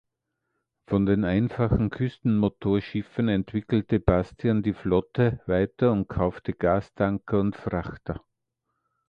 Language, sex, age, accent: German, male, 60-69, Österreichisches Deutsch